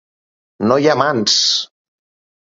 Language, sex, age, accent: Catalan, male, 30-39, apitxat